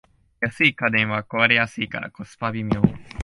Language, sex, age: Japanese, male, 19-29